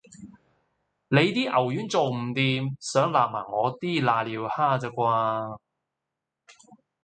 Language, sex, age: Cantonese, male, 50-59